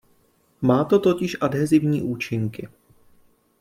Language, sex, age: Czech, male, 30-39